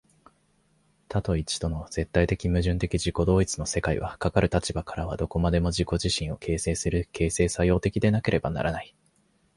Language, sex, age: Japanese, male, 19-29